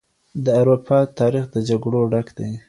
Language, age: Pashto, 19-29